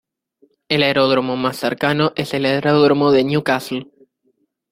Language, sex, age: Spanish, male, 19-29